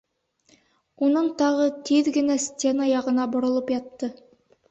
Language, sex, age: Bashkir, female, 19-29